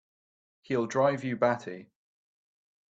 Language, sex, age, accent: English, male, 19-29, England English